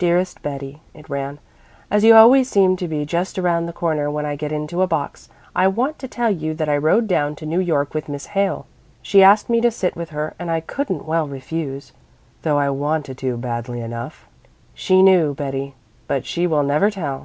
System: none